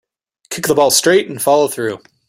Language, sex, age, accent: English, male, 19-29, United States English